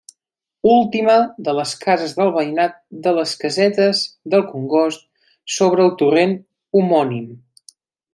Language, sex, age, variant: Catalan, male, 19-29, Central